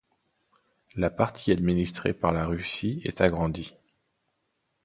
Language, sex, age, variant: French, male, 19-29, Français de métropole